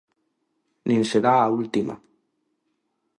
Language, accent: Galician, Neofalante